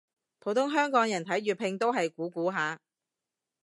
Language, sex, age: Cantonese, female, 30-39